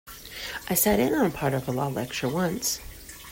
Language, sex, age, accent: English, female, 30-39, United States English